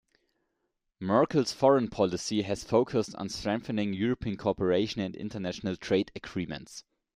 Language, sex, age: English, male, 19-29